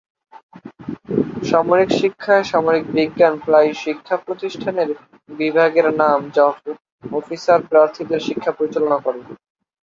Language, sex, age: Bengali, male, 19-29